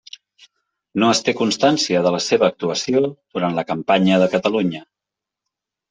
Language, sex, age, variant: Catalan, male, 50-59, Central